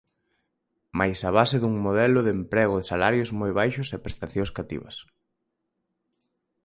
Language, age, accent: Galician, 19-29, Oriental (común en zona oriental)